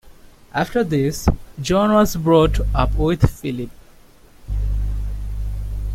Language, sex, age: English, male, 19-29